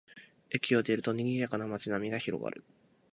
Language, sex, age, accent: Japanese, male, 19-29, 東京